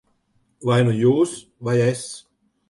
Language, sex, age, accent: Latvian, male, 19-29, nav